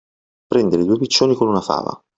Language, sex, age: Italian, male, 40-49